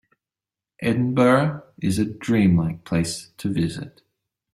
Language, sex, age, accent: English, male, 30-39, Australian English